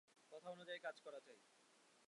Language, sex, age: Bengali, male, 19-29